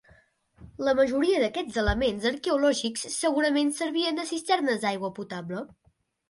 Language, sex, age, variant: Catalan, male, under 19, Central